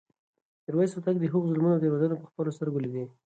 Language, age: Pashto, 19-29